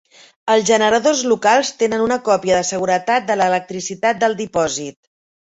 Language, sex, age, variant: Catalan, female, 40-49, Central